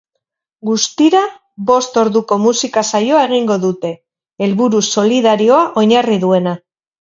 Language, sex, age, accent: Basque, female, 40-49, Mendebalekoa (Araba, Bizkaia, Gipuzkoako mendebaleko herri batzuk)